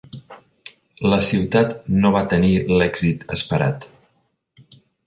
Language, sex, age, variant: Catalan, male, 50-59, Central